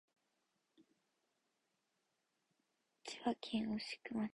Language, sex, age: Japanese, female, 19-29